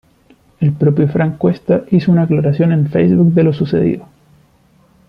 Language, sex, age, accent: Spanish, male, 30-39, Chileno: Chile, Cuyo